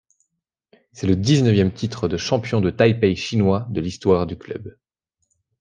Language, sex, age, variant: French, male, 19-29, Français de métropole